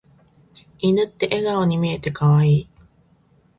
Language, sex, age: Japanese, female, 40-49